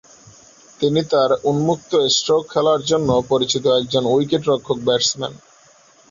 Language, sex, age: Bengali, male, 19-29